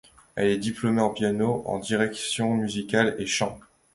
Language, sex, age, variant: French, male, 19-29, Français de métropole